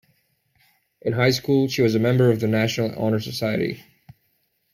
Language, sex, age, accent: English, male, 19-29, Canadian English